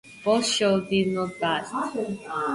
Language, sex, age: English, female, 19-29